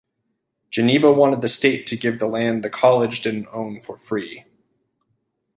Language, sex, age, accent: English, male, 30-39, United States English